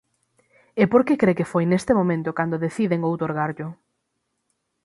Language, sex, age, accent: Galician, female, 19-29, Atlántico (seseo e gheada); Normativo (estándar)